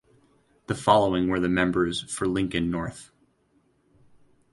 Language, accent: English, United States English